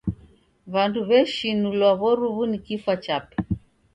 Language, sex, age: Taita, female, 60-69